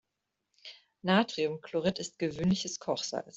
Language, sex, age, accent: German, female, 30-39, Deutschland Deutsch